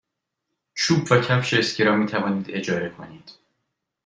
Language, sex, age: Persian, male, 30-39